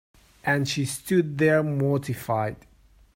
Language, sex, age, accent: English, male, 40-49, England English